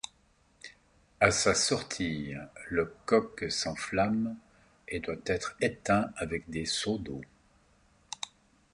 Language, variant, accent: French, Français d'Europe, Français de Suisse